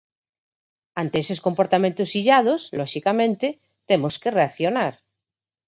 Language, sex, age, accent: Galician, female, 40-49, Normativo (estándar)